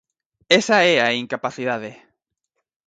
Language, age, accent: Galician, 19-29, Atlántico (seseo e gheada); Normativo (estándar)